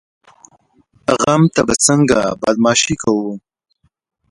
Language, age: Pashto, 30-39